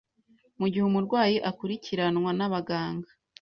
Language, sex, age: Kinyarwanda, female, 19-29